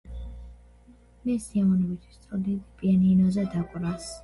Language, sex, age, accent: Georgian, female, under 19, მშვიდი